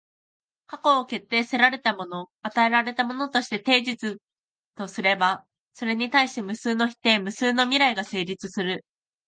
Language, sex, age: Japanese, female, under 19